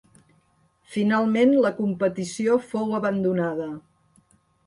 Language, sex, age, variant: Catalan, female, 60-69, Central